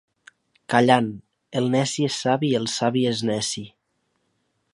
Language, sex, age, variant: Catalan, male, 19-29, Nord-Occidental